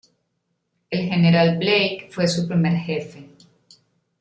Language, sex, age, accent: Spanish, female, 40-49, Caribe: Cuba, Venezuela, Puerto Rico, República Dominicana, Panamá, Colombia caribeña, México caribeño, Costa del golfo de México